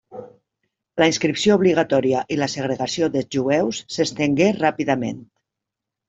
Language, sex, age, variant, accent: Catalan, female, 50-59, Valencià meridional, valencià